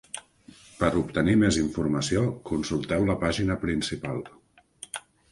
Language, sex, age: Catalan, male, 40-49